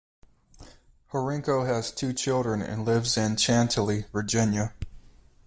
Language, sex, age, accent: English, male, 19-29, United States English